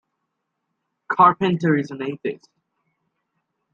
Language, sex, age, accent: English, male, 19-29, United States English